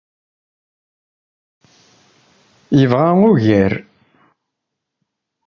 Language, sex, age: Kabyle, male, 30-39